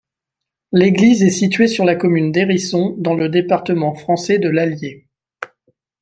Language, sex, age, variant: French, male, 30-39, Français de métropole